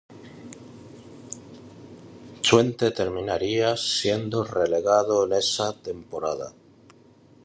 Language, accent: Spanish, España: Norte peninsular (Asturias, Castilla y León, Cantabria, País Vasco, Navarra, Aragón, La Rioja, Guadalajara, Cuenca)